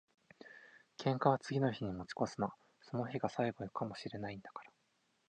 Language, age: Japanese, 19-29